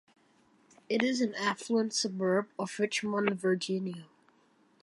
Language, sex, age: English, male, under 19